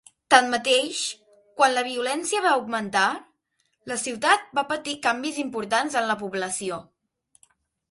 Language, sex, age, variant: Catalan, female, under 19, Central